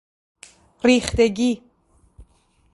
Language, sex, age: Persian, female, 40-49